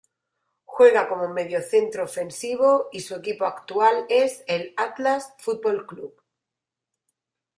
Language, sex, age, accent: Spanish, female, 40-49, España: Sur peninsular (Andalucia, Extremadura, Murcia)